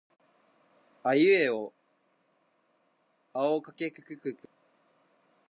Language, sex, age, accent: Japanese, male, 19-29, 関西弁